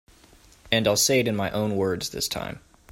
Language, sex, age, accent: English, male, 19-29, United States English